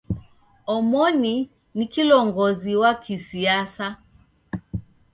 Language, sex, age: Taita, female, 60-69